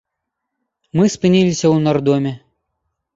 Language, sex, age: Belarusian, male, 19-29